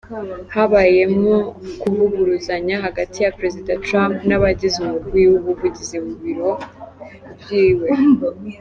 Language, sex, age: Kinyarwanda, female, 19-29